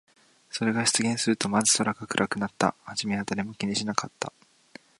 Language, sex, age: Japanese, male, 19-29